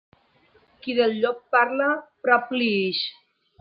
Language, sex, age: Catalan, female, 30-39